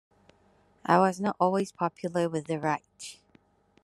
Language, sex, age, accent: English, female, 19-29, Hong Kong English